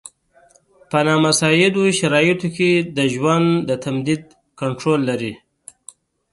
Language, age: Pashto, 30-39